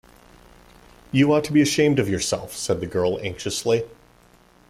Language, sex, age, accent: English, male, 40-49, United States English